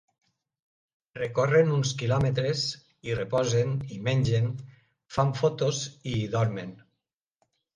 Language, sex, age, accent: Catalan, male, 60-69, valencià